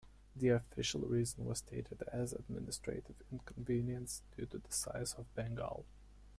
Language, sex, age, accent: English, male, under 19, United States English